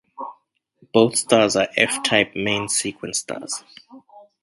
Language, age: English, 19-29